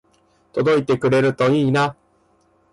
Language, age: Japanese, 19-29